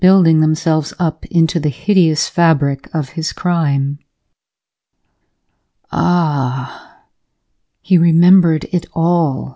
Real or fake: real